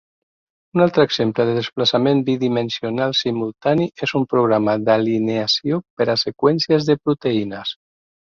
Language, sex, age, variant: Catalan, male, 60-69, Central